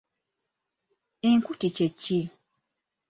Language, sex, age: Ganda, female, 19-29